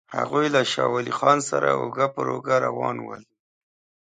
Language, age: Pashto, 30-39